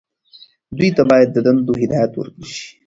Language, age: Pashto, 19-29